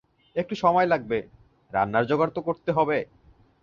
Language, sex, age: Bengali, male, 19-29